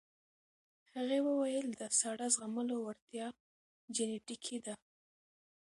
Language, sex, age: Pashto, female, under 19